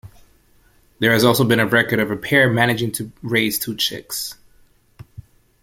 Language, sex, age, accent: English, male, 19-29, United States English